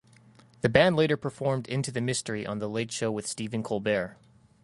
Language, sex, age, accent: English, male, 19-29, United States English